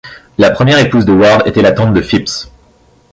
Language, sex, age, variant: French, male, 30-39, Français de métropole